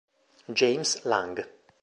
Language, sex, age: Italian, male, 50-59